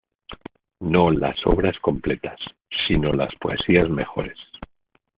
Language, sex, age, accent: Spanish, male, 50-59, España: Centro-Sur peninsular (Madrid, Toledo, Castilla-La Mancha)